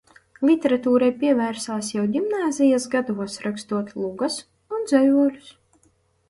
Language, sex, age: Latvian, female, 19-29